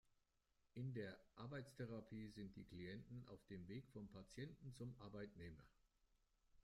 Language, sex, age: German, male, 50-59